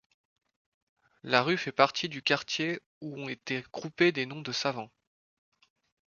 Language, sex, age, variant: French, male, 30-39, Français de métropole